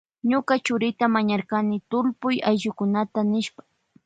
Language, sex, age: Loja Highland Quichua, female, 19-29